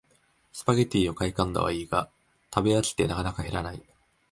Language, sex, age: Japanese, male, under 19